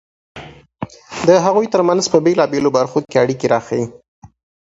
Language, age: Pashto, 19-29